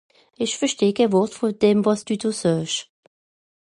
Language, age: Swiss German, 50-59